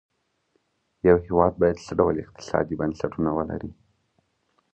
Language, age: Pashto, 19-29